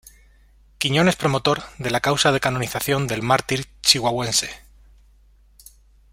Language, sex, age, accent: Spanish, male, 30-39, España: Centro-Sur peninsular (Madrid, Toledo, Castilla-La Mancha)